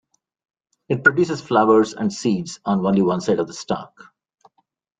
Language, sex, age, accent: English, male, 40-49, India and South Asia (India, Pakistan, Sri Lanka)